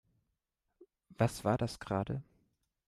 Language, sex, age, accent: German, male, under 19, Deutschland Deutsch